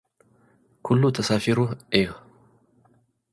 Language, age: Tigrinya, 40-49